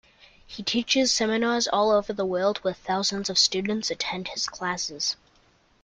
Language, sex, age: English, male, under 19